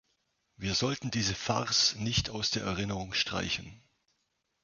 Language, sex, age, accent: German, male, 40-49, Deutschland Deutsch